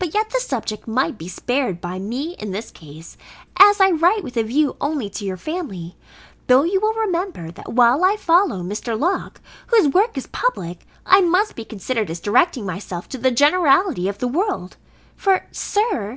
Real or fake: real